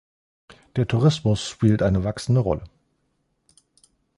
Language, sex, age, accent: German, male, 30-39, Deutschland Deutsch